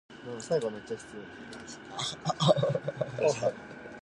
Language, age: Japanese, 19-29